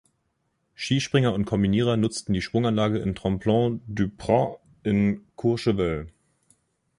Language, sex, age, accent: German, male, 19-29, Deutschland Deutsch